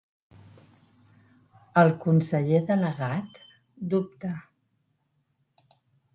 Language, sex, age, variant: Catalan, female, 50-59, Central